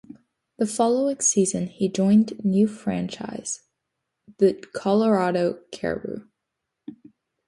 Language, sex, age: English, female, under 19